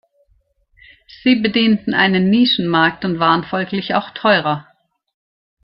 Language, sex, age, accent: German, female, 60-69, Deutschland Deutsch